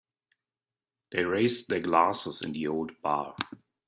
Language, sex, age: English, male, 40-49